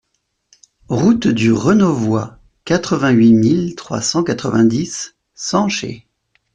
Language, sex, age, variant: French, male, 40-49, Français de métropole